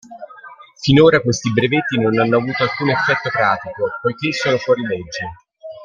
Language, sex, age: Italian, male, 50-59